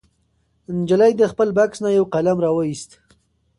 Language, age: Pashto, 19-29